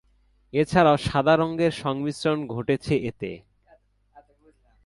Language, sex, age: Bengali, male, 19-29